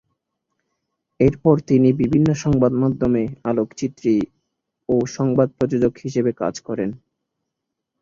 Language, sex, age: Bengali, male, 19-29